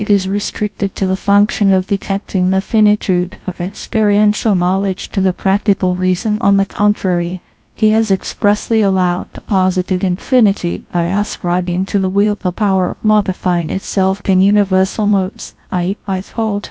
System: TTS, GlowTTS